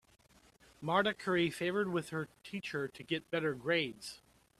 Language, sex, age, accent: English, male, 40-49, United States English